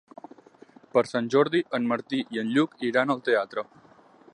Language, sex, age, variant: Catalan, male, 19-29, Nord-Occidental